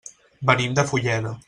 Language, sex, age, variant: Catalan, male, 19-29, Central